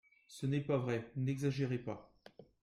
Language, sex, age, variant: French, male, 40-49, Français de métropole